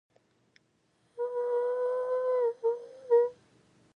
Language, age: English, under 19